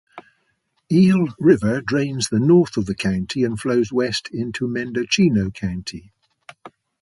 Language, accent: English, England English